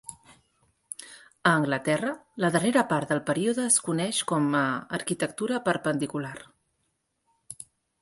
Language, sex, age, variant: Catalan, female, 40-49, Central